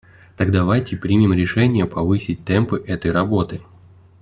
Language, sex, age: Russian, male, 30-39